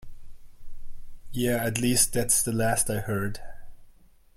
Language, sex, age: English, male, 30-39